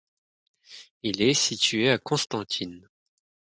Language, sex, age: French, male, 19-29